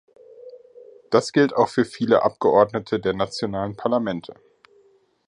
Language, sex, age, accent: German, male, 30-39, Deutschland Deutsch